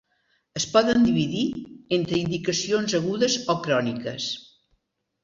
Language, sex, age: Catalan, female, 70-79